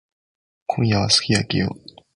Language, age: Japanese, 19-29